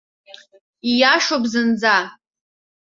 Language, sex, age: Abkhazian, female, under 19